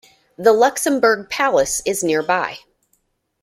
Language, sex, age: English, female, 30-39